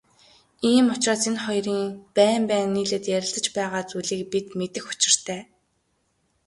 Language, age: Mongolian, 19-29